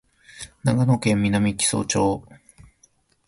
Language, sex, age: Japanese, male, 19-29